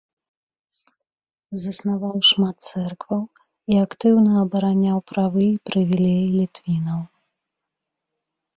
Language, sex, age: Belarusian, female, 30-39